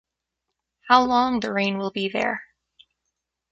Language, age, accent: English, 19-29, United States English